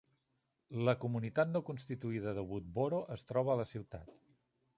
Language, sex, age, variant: Catalan, male, 50-59, Central